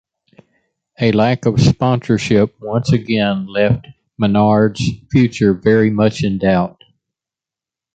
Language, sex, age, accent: English, male, 70-79, United States English